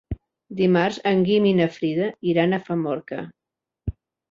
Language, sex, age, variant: Catalan, female, 60-69, Central